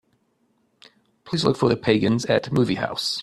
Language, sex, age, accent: English, male, 40-49, United States English